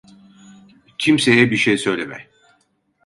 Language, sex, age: Turkish, male, 60-69